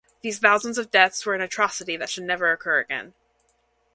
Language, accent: English, United States English